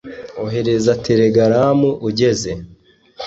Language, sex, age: Kinyarwanda, male, 19-29